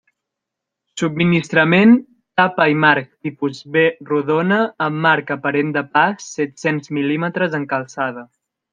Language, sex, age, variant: Catalan, male, 19-29, Central